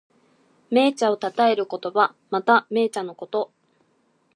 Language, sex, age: Japanese, female, 19-29